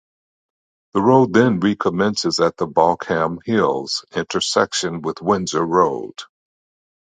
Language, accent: English, United States English